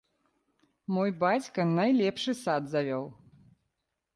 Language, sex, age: Belarusian, female, 30-39